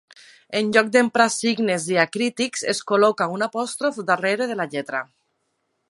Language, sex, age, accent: Catalan, female, 30-39, valencià